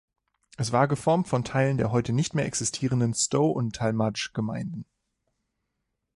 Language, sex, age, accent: German, male, 30-39, Deutschland Deutsch